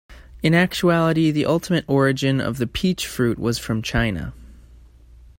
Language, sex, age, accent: English, male, 19-29, United States English